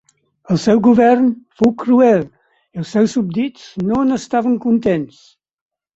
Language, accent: Catalan, aprenent (recent, des d'altres llengües)